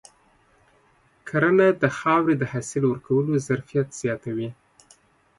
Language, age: Pashto, 30-39